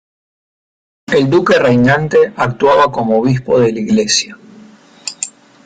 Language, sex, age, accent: Spanish, male, 30-39, Rioplatense: Argentina, Uruguay, este de Bolivia, Paraguay